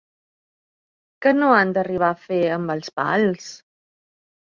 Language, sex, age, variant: Catalan, female, 50-59, Balear